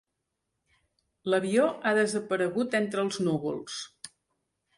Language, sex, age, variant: Catalan, female, 50-59, Central